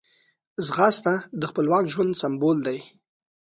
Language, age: Pashto, 19-29